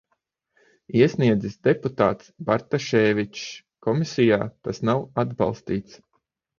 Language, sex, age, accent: Latvian, male, 30-39, Dzimtā valoda